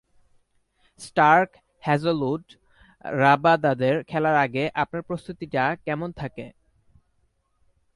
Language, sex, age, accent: Bengali, male, 19-29, Standard Bengali